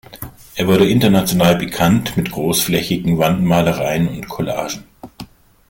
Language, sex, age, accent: German, male, 40-49, Deutschland Deutsch